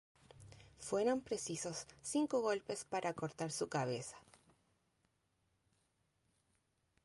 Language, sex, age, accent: Spanish, female, 30-39, Chileno: Chile, Cuyo